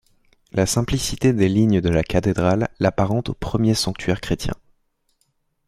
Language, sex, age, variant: French, male, 19-29, Français de métropole